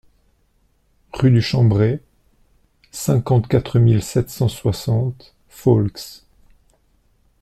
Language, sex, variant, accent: French, male, Français d'Europe, Français de Suisse